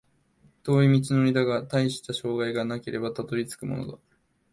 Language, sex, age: Japanese, male, 19-29